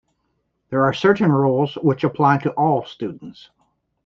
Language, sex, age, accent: English, male, 70-79, United States English